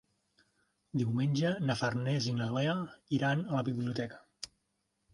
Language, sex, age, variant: Catalan, male, 30-39, Central